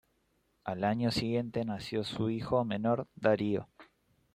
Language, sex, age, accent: Spanish, male, 19-29, Rioplatense: Argentina, Uruguay, este de Bolivia, Paraguay